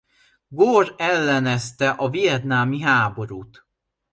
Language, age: Hungarian, 19-29